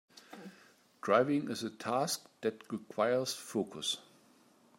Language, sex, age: English, male, 50-59